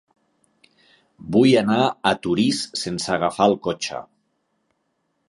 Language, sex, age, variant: Catalan, male, 40-49, Central